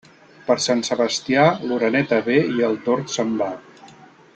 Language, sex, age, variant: Catalan, male, 50-59, Central